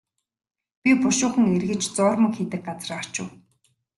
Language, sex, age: Mongolian, female, 19-29